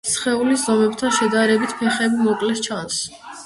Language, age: Georgian, under 19